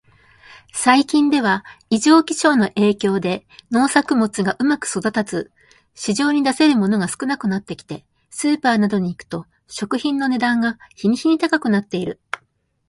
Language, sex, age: Japanese, female, 19-29